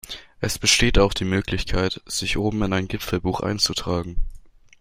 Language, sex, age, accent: German, male, under 19, Deutschland Deutsch